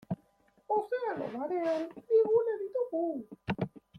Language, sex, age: Basque, male, 19-29